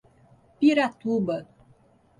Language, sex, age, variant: Portuguese, female, 40-49, Portuguese (Brasil)